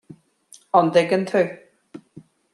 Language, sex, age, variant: Irish, male, 50-59, Gaeilge Uladh